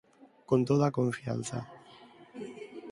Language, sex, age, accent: Galician, male, under 19, Neofalante